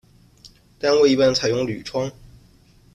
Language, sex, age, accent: Chinese, male, 19-29, 出生地：江苏省